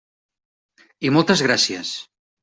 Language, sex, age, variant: Catalan, male, 50-59, Central